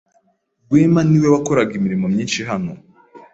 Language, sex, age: Kinyarwanda, female, 19-29